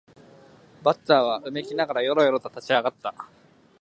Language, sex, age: Japanese, male, 19-29